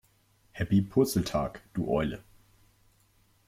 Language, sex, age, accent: German, male, 19-29, Deutschland Deutsch